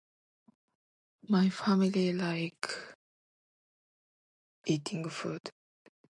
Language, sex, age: English, female, 19-29